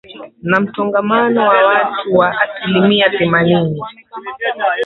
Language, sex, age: Swahili, female, 19-29